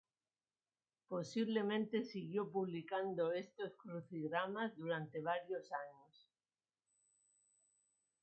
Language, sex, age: Spanish, female, 50-59